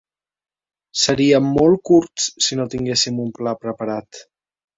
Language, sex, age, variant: Catalan, male, 19-29, Central